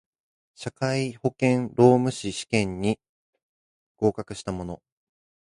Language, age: Japanese, 19-29